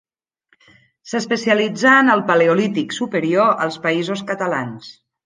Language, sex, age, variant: Catalan, female, 40-49, Nord-Occidental